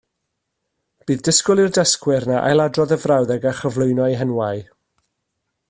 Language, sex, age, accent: Welsh, male, 30-39, Y Deyrnas Unedig Cymraeg